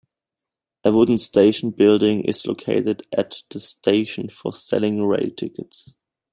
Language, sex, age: English, male, 19-29